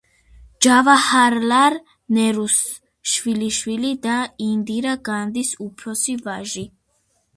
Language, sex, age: Georgian, female, under 19